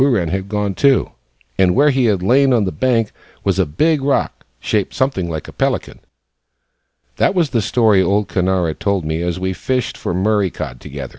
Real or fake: real